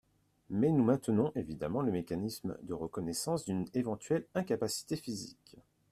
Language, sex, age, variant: French, male, 40-49, Français de métropole